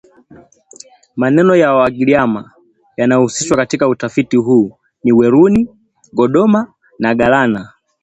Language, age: Swahili, 19-29